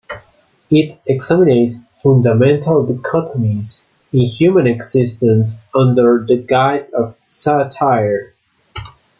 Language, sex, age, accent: English, male, 19-29, United States English